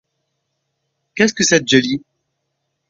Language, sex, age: French, male, 19-29